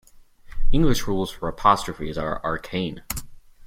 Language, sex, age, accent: English, male, 19-29, United States English